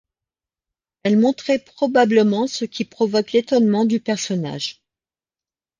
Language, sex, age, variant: French, female, 50-59, Français de métropole